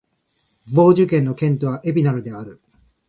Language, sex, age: Japanese, male, 30-39